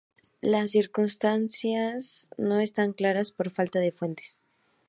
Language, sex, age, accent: Spanish, female, under 19, México